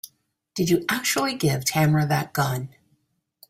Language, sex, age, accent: English, female, 40-49, United States English